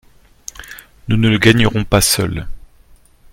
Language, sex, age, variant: French, male, 30-39, Français de métropole